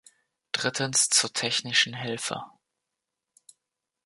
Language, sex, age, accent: German, male, 19-29, Deutschland Deutsch